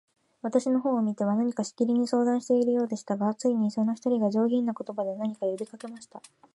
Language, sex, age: Japanese, female, 19-29